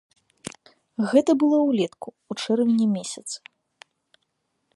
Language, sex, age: Belarusian, female, 19-29